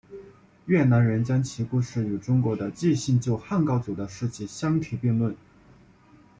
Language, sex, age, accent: Chinese, male, 30-39, 出生地：湖南省